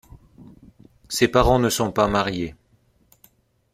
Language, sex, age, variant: French, male, 50-59, Français de métropole